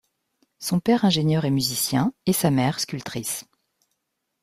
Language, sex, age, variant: French, female, 40-49, Français de métropole